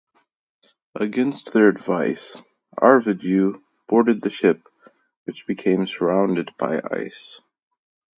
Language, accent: English, United States English